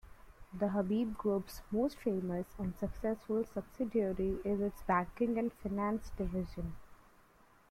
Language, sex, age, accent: English, female, 19-29, India and South Asia (India, Pakistan, Sri Lanka)